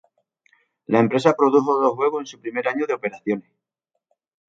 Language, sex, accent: Spanish, male, España: Sur peninsular (Andalucia, Extremadura, Murcia)